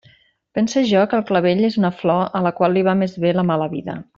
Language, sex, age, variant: Catalan, female, 40-49, Central